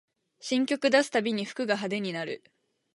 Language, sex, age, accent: Japanese, female, 19-29, 標準語